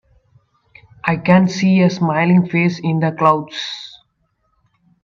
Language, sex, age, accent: English, male, 19-29, India and South Asia (India, Pakistan, Sri Lanka)